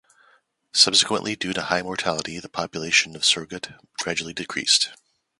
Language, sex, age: English, male, 40-49